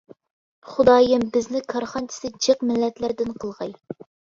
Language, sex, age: Uyghur, female, under 19